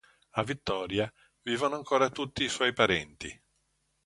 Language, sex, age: Italian, male, 50-59